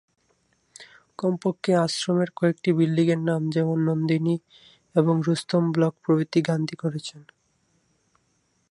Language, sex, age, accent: Bengali, male, 19-29, প্রমিত বাংলা